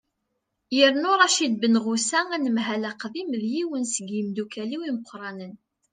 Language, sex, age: Kabyle, female, 40-49